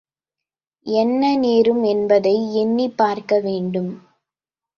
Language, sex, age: Tamil, female, under 19